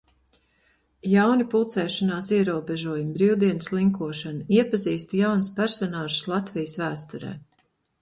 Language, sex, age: Latvian, female, 50-59